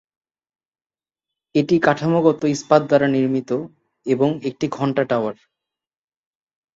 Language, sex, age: Bengali, male, 19-29